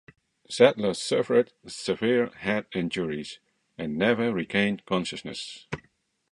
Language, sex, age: English, male, 40-49